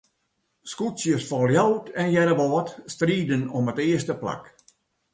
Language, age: Western Frisian, 70-79